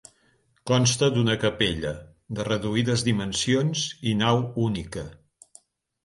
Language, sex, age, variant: Catalan, male, 60-69, Central